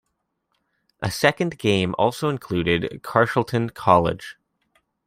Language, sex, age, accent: English, male, 30-39, United States English